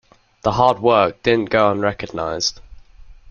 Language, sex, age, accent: English, male, under 19, England English